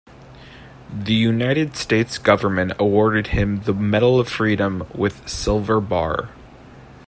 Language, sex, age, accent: English, male, 19-29, United States English